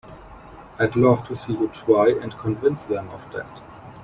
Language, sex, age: English, male, 19-29